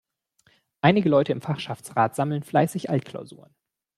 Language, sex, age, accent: German, male, 19-29, Deutschland Deutsch